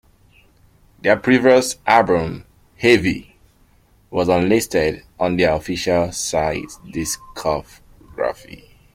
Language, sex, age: English, male, 19-29